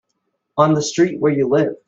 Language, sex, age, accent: English, male, 19-29, United States English